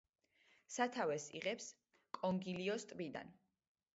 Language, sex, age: Georgian, female, 30-39